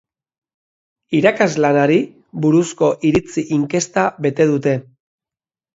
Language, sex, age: Basque, male, 50-59